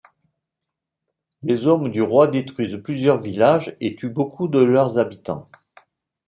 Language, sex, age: French, male, 50-59